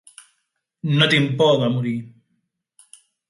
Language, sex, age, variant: Catalan, male, 50-59, Central